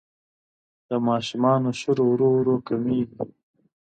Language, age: Pashto, 19-29